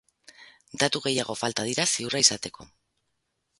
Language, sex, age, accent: Basque, female, 40-49, Mendebalekoa (Araba, Bizkaia, Gipuzkoako mendebaleko herri batzuk)